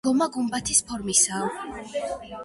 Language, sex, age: Georgian, female, 19-29